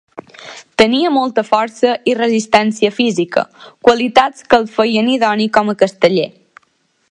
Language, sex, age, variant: Catalan, female, under 19, Balear